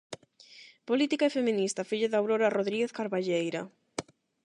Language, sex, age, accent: Galician, female, 19-29, Atlántico (seseo e gheada); Normativo (estándar); Neofalante